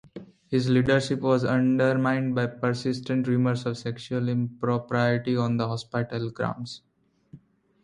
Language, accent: English, India and South Asia (India, Pakistan, Sri Lanka)